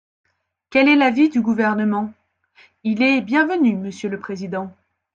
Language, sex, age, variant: French, female, 30-39, Français de métropole